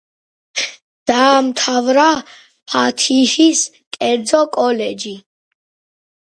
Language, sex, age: Georgian, female, 30-39